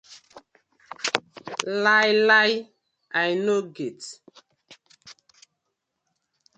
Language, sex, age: Nigerian Pidgin, female, 30-39